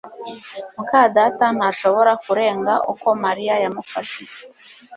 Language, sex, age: Kinyarwanda, female, 30-39